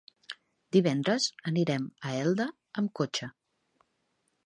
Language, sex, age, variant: Catalan, female, 40-49, Central